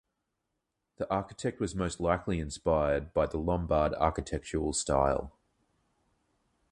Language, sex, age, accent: English, male, 30-39, Australian English